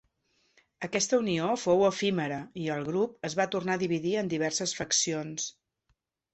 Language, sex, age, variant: Catalan, female, 50-59, Central